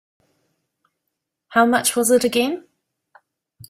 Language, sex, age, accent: English, female, 30-39, New Zealand English